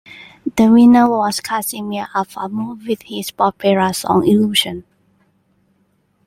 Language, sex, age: English, female, 19-29